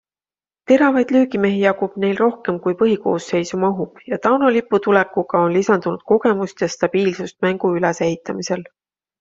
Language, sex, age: Estonian, female, 50-59